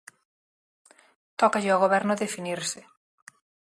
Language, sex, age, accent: Galician, female, 30-39, Normativo (estándar)